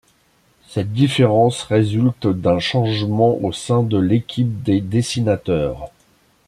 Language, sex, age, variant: French, male, 50-59, Français de métropole